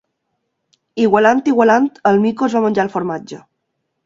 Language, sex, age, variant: Catalan, female, 19-29, Balear